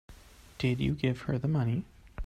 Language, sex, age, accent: English, male, 30-39, United States English